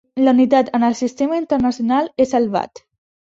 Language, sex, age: Catalan, female, under 19